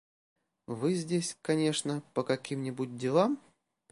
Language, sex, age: Russian, male, 30-39